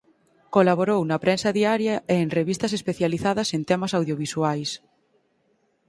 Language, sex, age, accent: Galician, female, 19-29, Oriental (común en zona oriental)